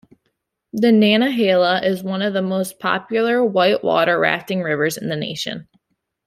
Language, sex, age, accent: English, female, under 19, United States English